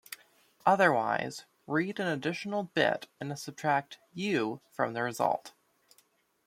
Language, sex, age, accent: English, male, under 19, United States English